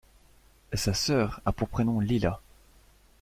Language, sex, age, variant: French, male, 19-29, Français de métropole